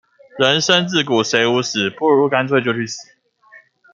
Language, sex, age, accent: Chinese, male, 19-29, 出生地：新北市